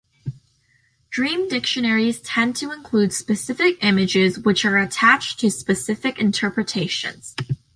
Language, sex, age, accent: English, female, under 19, United States English